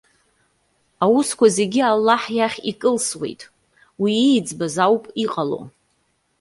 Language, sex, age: Abkhazian, female, 30-39